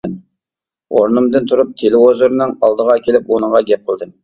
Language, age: Uyghur, 30-39